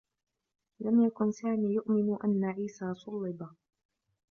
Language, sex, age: Arabic, female, 19-29